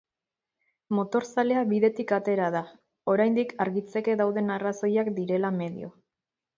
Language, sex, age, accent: Basque, female, 30-39, Erdialdekoa edo Nafarra (Gipuzkoa, Nafarroa)